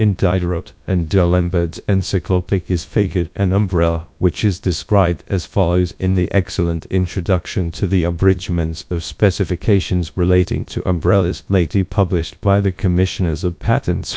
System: TTS, GradTTS